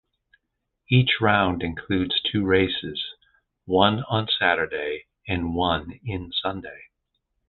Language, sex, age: English, male, 50-59